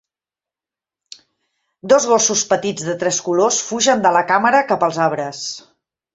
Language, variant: Catalan, Central